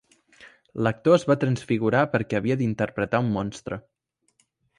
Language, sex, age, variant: Catalan, male, under 19, Central